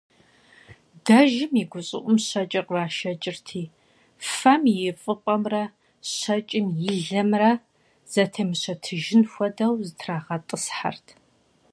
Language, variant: Kabardian, Адыгэбзэ (Къэбэрдей, Кирил, Урысей)